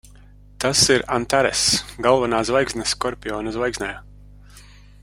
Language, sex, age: Latvian, male, 30-39